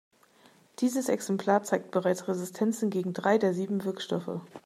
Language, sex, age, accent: German, female, 30-39, Deutschland Deutsch